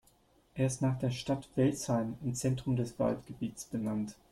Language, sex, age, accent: German, male, 19-29, Deutschland Deutsch